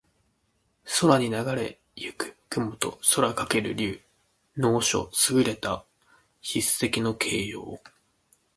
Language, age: Japanese, 19-29